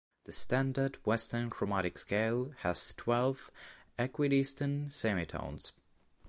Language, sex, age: English, male, under 19